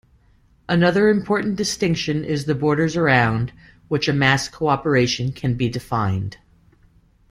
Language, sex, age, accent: English, female, 40-49, United States English